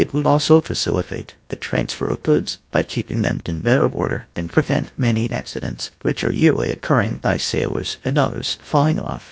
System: TTS, GlowTTS